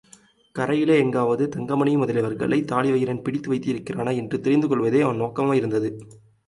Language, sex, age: Tamil, male, 19-29